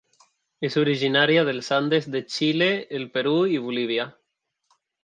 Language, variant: Catalan, Central